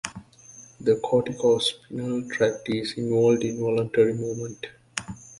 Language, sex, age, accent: English, male, 19-29, United States English